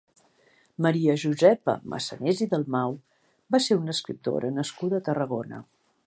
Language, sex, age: Catalan, female, 50-59